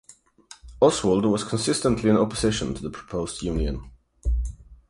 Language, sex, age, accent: English, male, 19-29, United States English; England English